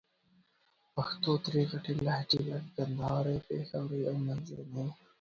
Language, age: Pashto, 19-29